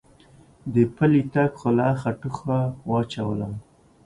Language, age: Pashto, 30-39